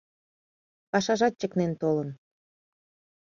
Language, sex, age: Mari, female, 30-39